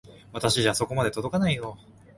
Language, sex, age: Japanese, male, 19-29